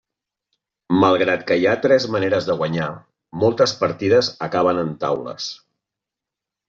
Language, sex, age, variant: Catalan, male, 50-59, Central